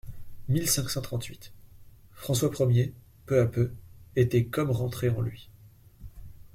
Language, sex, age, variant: French, male, 19-29, Français de métropole